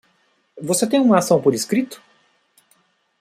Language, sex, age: Portuguese, male, 40-49